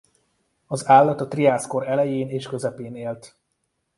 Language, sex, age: Hungarian, male, 30-39